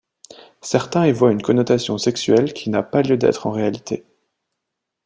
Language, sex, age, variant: French, male, 19-29, Français de métropole